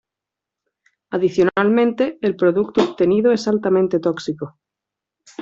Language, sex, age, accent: Spanish, female, 30-39, España: Sur peninsular (Andalucia, Extremadura, Murcia)